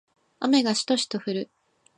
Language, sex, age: Japanese, female, 19-29